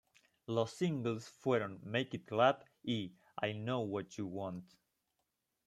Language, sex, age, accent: Spanish, male, 30-39, Rioplatense: Argentina, Uruguay, este de Bolivia, Paraguay